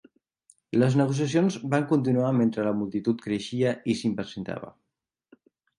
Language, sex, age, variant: Catalan, male, 30-39, Central